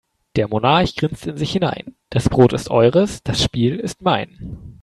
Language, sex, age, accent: German, male, 19-29, Deutschland Deutsch